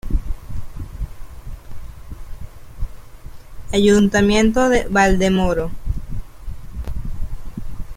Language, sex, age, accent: Spanish, female, 19-29, Caribe: Cuba, Venezuela, Puerto Rico, República Dominicana, Panamá, Colombia caribeña, México caribeño, Costa del golfo de México